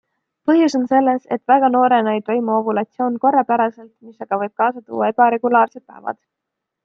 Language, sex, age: Estonian, female, 19-29